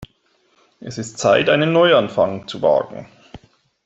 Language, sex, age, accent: German, male, 40-49, Deutschland Deutsch